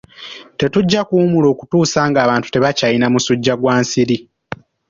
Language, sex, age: Ganda, male, under 19